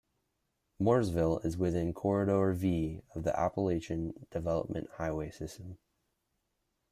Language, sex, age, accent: English, male, under 19, United States English